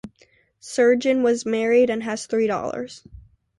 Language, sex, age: English, female, under 19